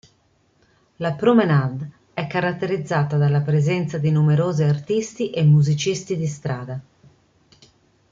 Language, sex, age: Italian, female, 50-59